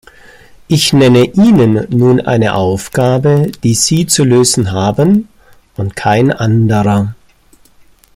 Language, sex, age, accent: German, male, 50-59, Deutschland Deutsch